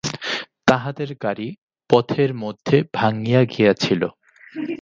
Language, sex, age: Bengali, male, 19-29